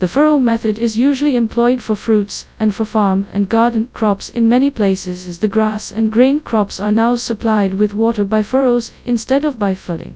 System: TTS, FastPitch